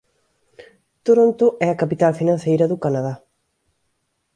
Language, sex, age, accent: Galician, female, 19-29, Central (gheada)